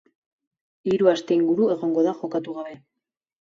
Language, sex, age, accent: Basque, female, under 19, Erdialdekoa edo Nafarra (Gipuzkoa, Nafarroa)